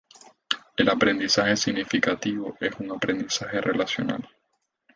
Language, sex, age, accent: Spanish, male, 19-29, Caribe: Cuba, Venezuela, Puerto Rico, República Dominicana, Panamá, Colombia caribeña, México caribeño, Costa del golfo de México